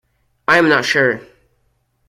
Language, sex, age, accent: English, male, under 19, United States English